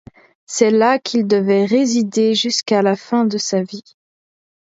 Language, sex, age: French, female, 19-29